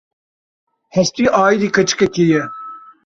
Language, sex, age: Kurdish, male, 19-29